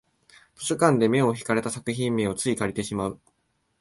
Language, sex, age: Japanese, male, 19-29